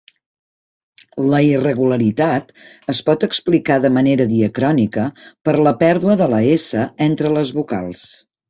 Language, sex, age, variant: Catalan, female, 60-69, Central